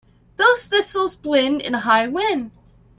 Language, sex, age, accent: English, female, 19-29, United States English